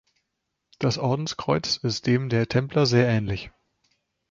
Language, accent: German, Deutschland Deutsch